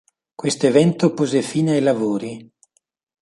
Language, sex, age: Italian, male, 60-69